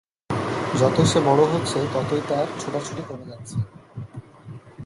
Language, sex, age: Bengali, male, 19-29